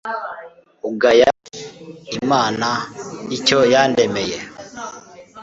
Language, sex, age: Kinyarwanda, male, 19-29